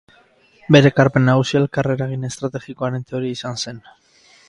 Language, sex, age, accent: Basque, male, 30-39, Mendebalekoa (Araba, Bizkaia, Gipuzkoako mendebaleko herri batzuk)